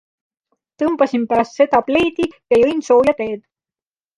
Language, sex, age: Estonian, female, 30-39